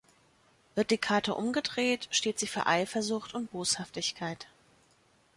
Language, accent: German, Deutschland Deutsch